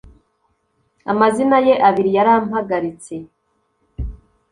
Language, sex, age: Kinyarwanda, female, 19-29